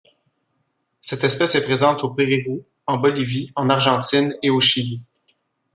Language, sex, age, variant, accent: French, male, 19-29, Français d'Amérique du Nord, Français du Canada